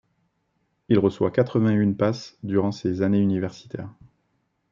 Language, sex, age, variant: French, male, 40-49, Français de métropole